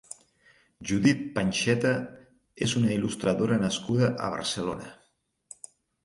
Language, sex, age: Catalan, male, 40-49